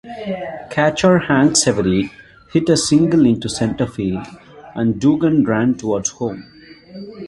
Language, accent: English, India and South Asia (India, Pakistan, Sri Lanka)